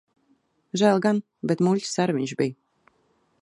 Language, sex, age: Latvian, female, 30-39